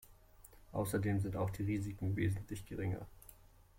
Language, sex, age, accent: German, male, 30-39, Deutschland Deutsch